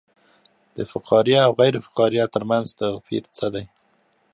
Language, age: Pashto, 30-39